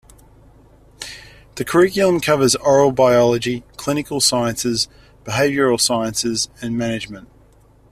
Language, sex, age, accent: English, male, 30-39, Australian English